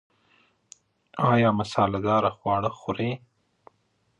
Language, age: Pashto, 30-39